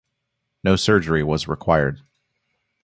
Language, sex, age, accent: English, male, 19-29, United States English